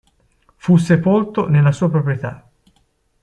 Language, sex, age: Italian, male, 30-39